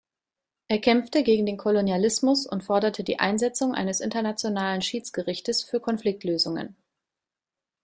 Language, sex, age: German, female, 30-39